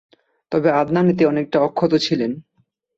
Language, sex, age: Bengali, male, 19-29